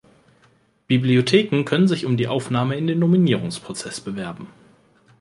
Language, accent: German, Deutschland Deutsch